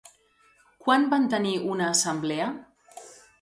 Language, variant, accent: Catalan, Central, central